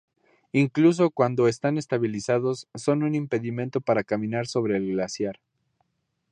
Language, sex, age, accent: Spanish, male, 19-29, México